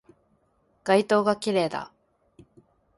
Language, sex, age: Japanese, female, 19-29